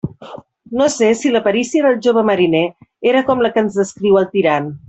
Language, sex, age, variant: Catalan, female, 40-49, Central